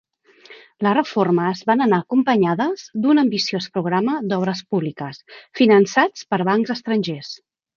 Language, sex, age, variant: Catalan, female, 40-49, Central